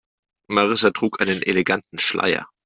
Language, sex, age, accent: German, male, 30-39, Deutschland Deutsch